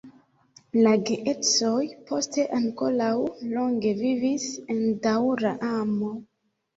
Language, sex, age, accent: Esperanto, female, 19-29, Internacia